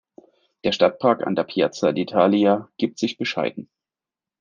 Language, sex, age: German, male, 30-39